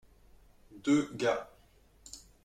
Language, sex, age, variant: French, male, 19-29, Français de métropole